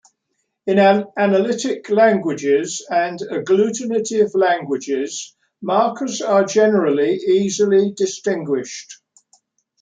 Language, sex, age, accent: English, male, 70-79, England English